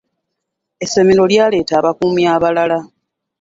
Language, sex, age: Ganda, female, 30-39